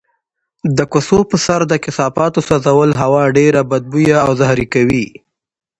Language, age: Pashto, 19-29